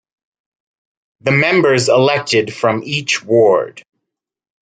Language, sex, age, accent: English, male, 30-39, United States English